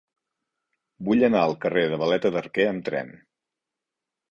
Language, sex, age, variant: Catalan, male, 40-49, Central